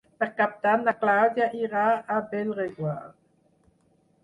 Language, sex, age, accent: Catalan, female, 50-59, aprenent (recent, des d'altres llengües)